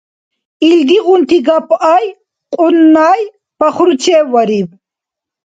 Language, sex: Dargwa, female